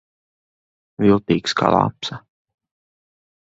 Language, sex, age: Latvian, male, 30-39